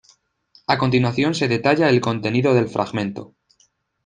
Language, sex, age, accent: Spanish, male, 19-29, España: Centro-Sur peninsular (Madrid, Toledo, Castilla-La Mancha)